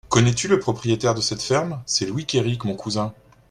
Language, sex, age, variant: French, male, 40-49, Français de métropole